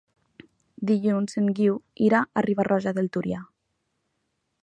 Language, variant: Catalan, Nord-Occidental